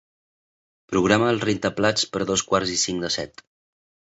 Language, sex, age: Catalan, male, 40-49